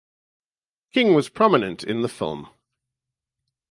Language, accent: English, Southern African (South Africa, Zimbabwe, Namibia)